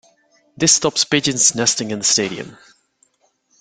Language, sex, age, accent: English, male, 30-39, United States English